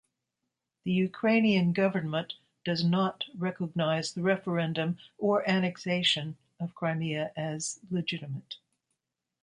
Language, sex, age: English, female, 60-69